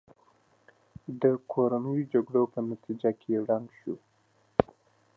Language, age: Pashto, 19-29